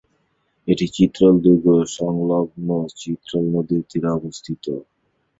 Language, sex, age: Bengali, male, 19-29